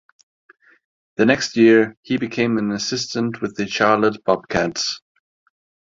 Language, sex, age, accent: English, male, 19-29, United States English